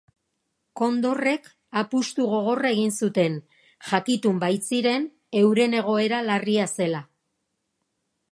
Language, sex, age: Basque, female, 60-69